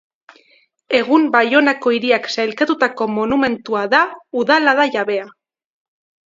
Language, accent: Basque, Erdialdekoa edo Nafarra (Gipuzkoa, Nafarroa)